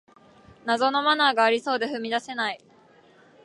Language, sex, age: Japanese, female, 19-29